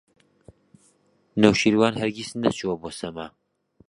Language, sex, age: Central Kurdish, male, 30-39